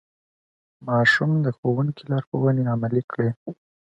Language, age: Pashto, 19-29